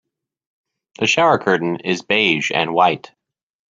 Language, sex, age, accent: English, male, 30-39, United States English